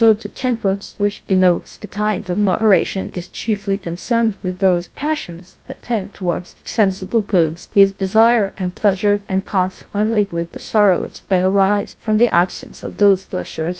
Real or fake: fake